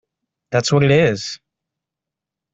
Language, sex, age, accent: English, male, 19-29, United States English